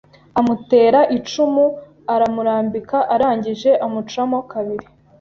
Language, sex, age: Kinyarwanda, female, 19-29